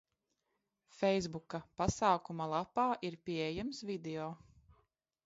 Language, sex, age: Latvian, female, 30-39